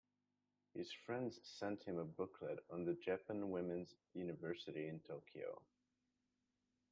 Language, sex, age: English, male, under 19